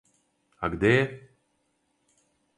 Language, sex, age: Serbian, male, 50-59